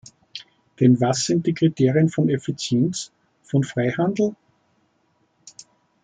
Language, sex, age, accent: German, male, 40-49, Österreichisches Deutsch